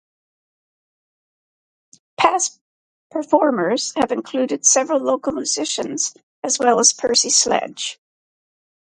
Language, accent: English, Canadian English